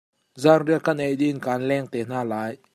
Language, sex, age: Hakha Chin, male, 30-39